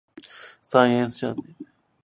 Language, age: Japanese, 19-29